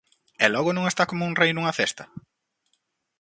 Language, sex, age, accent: Galician, male, 30-39, Central (gheada)